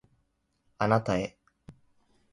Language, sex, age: Japanese, male, 19-29